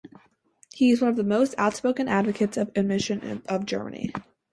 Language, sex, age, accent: English, female, under 19, United States English